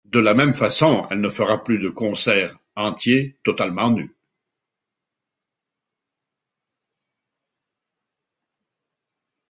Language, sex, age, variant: French, male, 60-69, Français de métropole